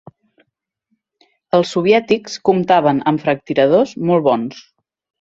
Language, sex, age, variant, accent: Catalan, female, 30-39, Central, Oriental